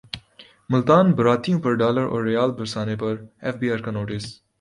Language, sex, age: Urdu, male, 19-29